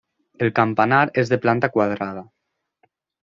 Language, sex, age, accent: Catalan, male, 19-29, valencià